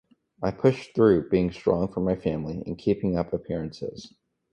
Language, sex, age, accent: English, male, under 19, United States English